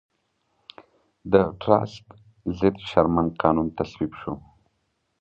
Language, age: Pashto, 19-29